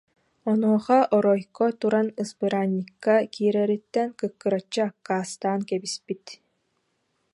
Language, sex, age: Yakut, female, 19-29